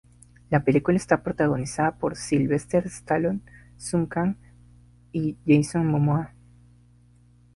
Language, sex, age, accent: Spanish, male, under 19, Andino-Pacífico: Colombia, Perú, Ecuador, oeste de Bolivia y Venezuela andina